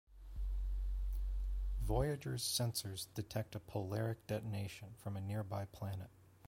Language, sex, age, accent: English, male, 30-39, United States English